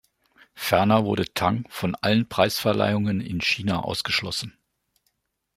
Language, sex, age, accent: German, male, 50-59, Deutschland Deutsch